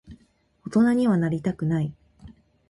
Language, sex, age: Japanese, female, 19-29